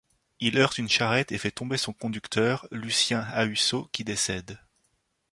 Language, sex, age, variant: French, male, 30-39, Français de métropole